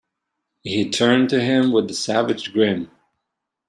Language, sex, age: English, male, 19-29